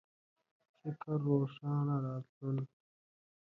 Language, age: Pashto, 19-29